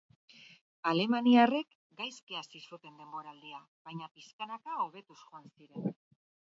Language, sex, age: Basque, female, 40-49